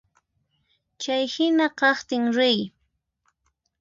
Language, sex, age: Puno Quechua, female, 30-39